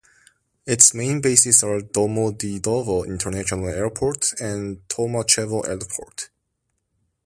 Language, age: English, 19-29